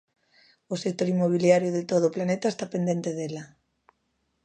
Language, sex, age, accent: Galician, female, 40-49, Normativo (estándar)